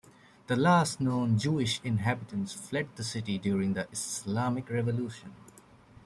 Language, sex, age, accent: English, male, 19-29, United States English